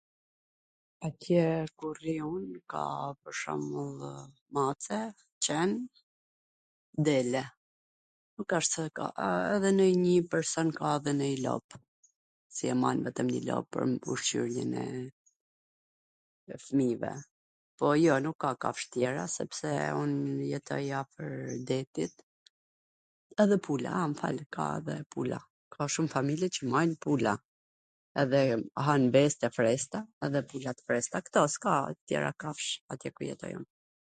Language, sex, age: Gheg Albanian, female, 40-49